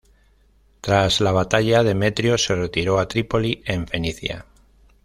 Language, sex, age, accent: Spanish, male, 50-59, España: Norte peninsular (Asturias, Castilla y León, Cantabria, País Vasco, Navarra, Aragón, La Rioja, Guadalajara, Cuenca)